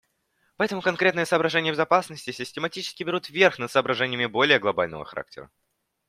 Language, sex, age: Russian, male, under 19